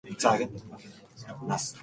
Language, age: Japanese, 19-29